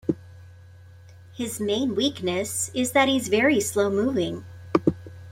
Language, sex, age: English, female, 40-49